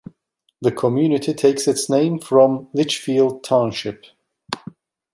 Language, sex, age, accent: English, male, 50-59, England English